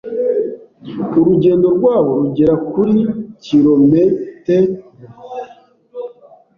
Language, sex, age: Kinyarwanda, male, 30-39